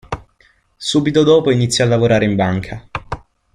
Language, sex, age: Italian, male, under 19